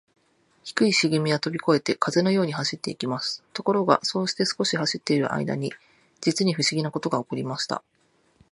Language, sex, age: Japanese, female, 30-39